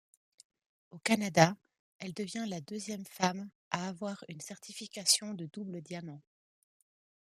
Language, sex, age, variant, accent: French, female, 30-39, Français d'Europe, Français de Suisse